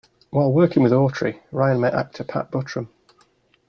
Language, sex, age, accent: English, male, 40-49, England English